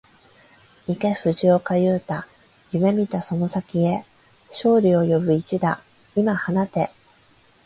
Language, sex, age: Japanese, female, 30-39